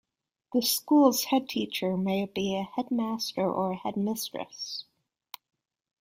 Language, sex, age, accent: English, female, 30-39, United States English